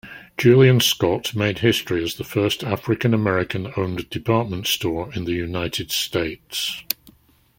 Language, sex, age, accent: English, male, 60-69, England English